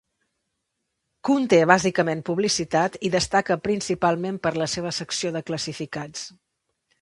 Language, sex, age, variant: Catalan, female, 40-49, Central